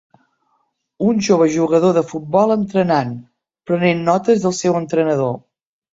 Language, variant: Catalan, Central